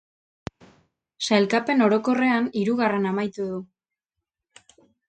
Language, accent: Basque, Erdialdekoa edo Nafarra (Gipuzkoa, Nafarroa)